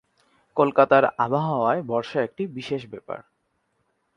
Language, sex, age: Bengali, male, 19-29